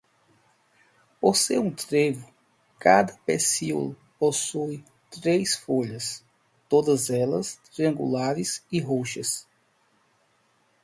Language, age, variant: Portuguese, 30-39, Portuguese (Brasil)